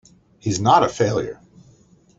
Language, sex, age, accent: English, male, 70-79, United States English